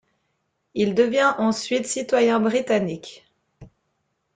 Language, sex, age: French, female, 30-39